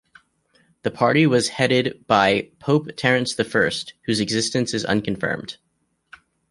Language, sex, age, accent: English, male, 19-29, United States English